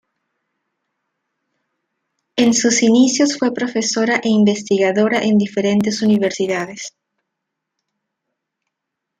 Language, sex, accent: Spanish, female, Andino-Pacífico: Colombia, Perú, Ecuador, oeste de Bolivia y Venezuela andina